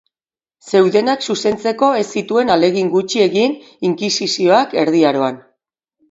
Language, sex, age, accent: Basque, female, 40-49, Mendebalekoa (Araba, Bizkaia, Gipuzkoako mendebaleko herri batzuk)